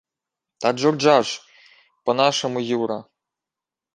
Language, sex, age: Ukrainian, male, 30-39